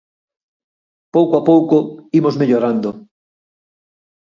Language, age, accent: Galician, 60-69, Atlántico (seseo e gheada)